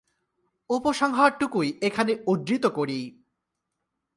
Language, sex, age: Bengali, male, 19-29